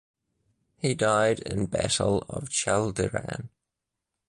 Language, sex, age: English, male, 30-39